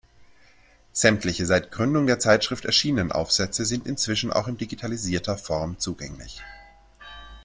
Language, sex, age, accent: German, male, 30-39, Deutschland Deutsch